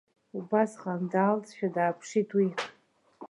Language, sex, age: Abkhazian, female, 50-59